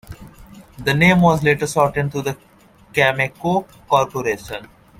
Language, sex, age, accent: English, male, 19-29, India and South Asia (India, Pakistan, Sri Lanka)